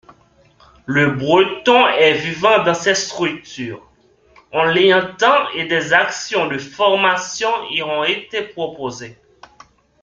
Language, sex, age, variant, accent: French, male, 19-29, Français d'Amérique du Nord, Français du Canada